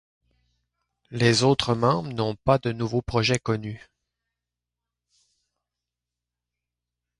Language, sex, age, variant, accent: French, male, 50-59, Français d'Amérique du Nord, Français du Canada